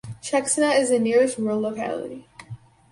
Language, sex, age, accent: English, female, under 19, United States English